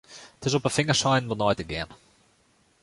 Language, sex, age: Western Frisian, male, 19-29